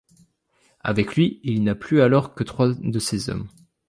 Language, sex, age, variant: French, male, 19-29, Français de métropole